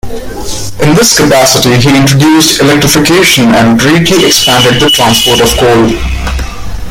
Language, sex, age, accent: English, male, 19-29, India and South Asia (India, Pakistan, Sri Lanka)